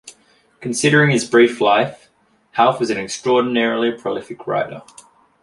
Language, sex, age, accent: English, male, 19-29, Australian English